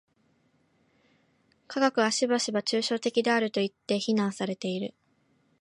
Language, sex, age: Japanese, female, 19-29